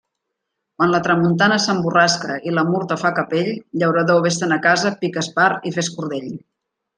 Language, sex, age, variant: Catalan, female, 50-59, Central